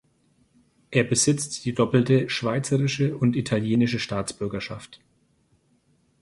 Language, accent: German, Deutschland Deutsch